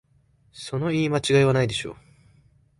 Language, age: Japanese, 19-29